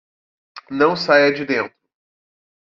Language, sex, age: Portuguese, male, 40-49